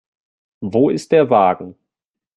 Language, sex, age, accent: German, male, 19-29, Deutschland Deutsch